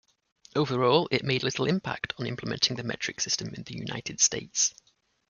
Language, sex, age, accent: English, male, 30-39, England English